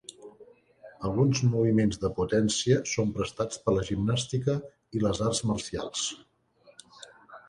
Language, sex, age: Catalan, male, 50-59